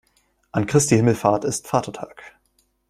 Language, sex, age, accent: German, male, 19-29, Deutschland Deutsch